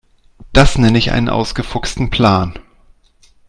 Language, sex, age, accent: German, male, 40-49, Deutschland Deutsch